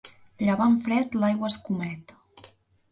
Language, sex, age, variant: Catalan, female, under 19, Central